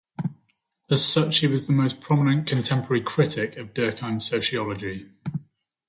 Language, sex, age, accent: English, male, 30-39, England English